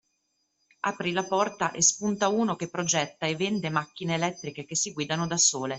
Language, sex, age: Italian, female, 30-39